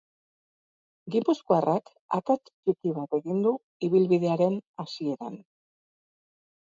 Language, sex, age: Basque, female, 40-49